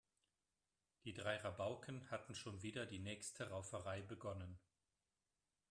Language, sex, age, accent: German, male, 50-59, Deutschland Deutsch